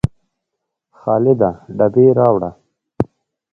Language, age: Pashto, 19-29